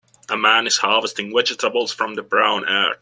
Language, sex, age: English, male, 19-29